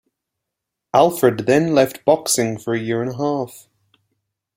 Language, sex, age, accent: English, male, 19-29, Australian English